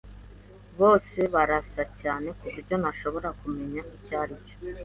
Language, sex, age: Kinyarwanda, female, 19-29